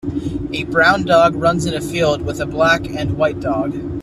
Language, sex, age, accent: English, male, 19-29, United States English